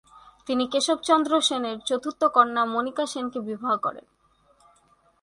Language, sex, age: Bengali, female, 19-29